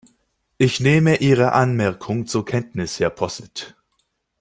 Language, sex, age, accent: German, male, 19-29, Deutschland Deutsch